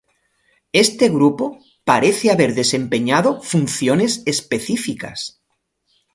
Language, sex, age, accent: Spanish, male, 50-59, España: Sur peninsular (Andalucia, Extremadura, Murcia)